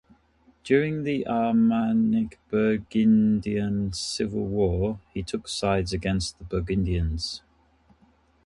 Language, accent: English, England English